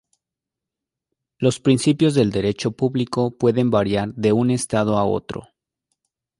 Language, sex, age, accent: Spanish, male, 19-29, México